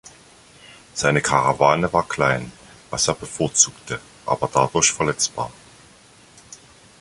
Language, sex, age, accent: German, male, 50-59, Deutschland Deutsch